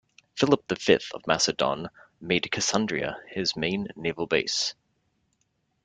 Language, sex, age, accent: English, male, 30-39, United States English